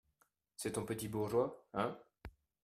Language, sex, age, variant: French, male, 19-29, Français de métropole